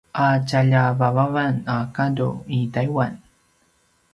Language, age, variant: Paiwan, 30-39, pinayuanan a kinaikacedasan (東排灣語)